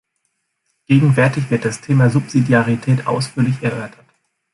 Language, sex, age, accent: German, male, 19-29, Deutschland Deutsch